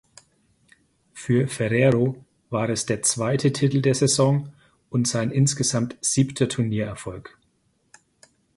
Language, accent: German, Deutschland Deutsch